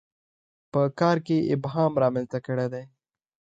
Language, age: Pashto, 19-29